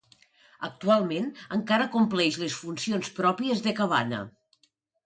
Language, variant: Catalan, Nord-Occidental